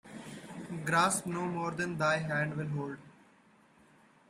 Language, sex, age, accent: English, male, 19-29, India and South Asia (India, Pakistan, Sri Lanka)